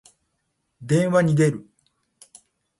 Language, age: Japanese, 40-49